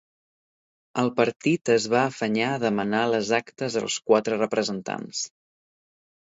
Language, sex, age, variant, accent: Catalan, male, 19-29, Central, central